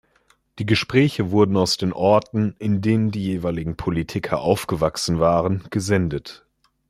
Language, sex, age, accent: German, male, 19-29, Deutschland Deutsch